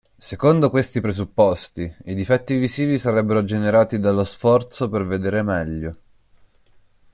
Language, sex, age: Italian, male, 19-29